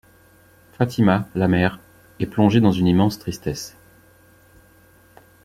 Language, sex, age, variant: French, male, 40-49, Français de métropole